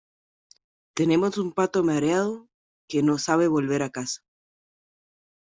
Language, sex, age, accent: Spanish, female, 30-39, América central